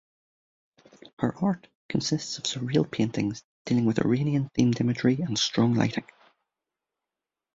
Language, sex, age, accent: English, male, 30-39, Irish English